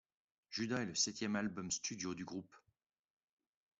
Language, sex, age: French, male, 40-49